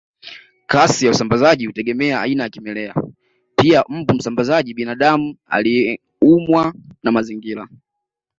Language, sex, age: Swahili, male, 19-29